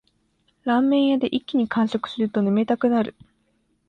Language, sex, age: Japanese, female, under 19